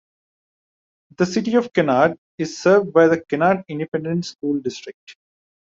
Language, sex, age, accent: English, male, 19-29, India and South Asia (India, Pakistan, Sri Lanka)